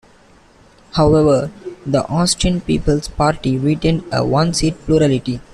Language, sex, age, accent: English, male, 19-29, India and South Asia (India, Pakistan, Sri Lanka)